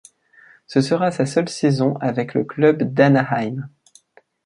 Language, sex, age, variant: French, male, 19-29, Français de métropole